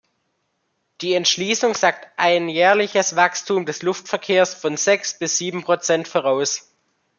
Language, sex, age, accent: German, male, under 19, Deutschland Deutsch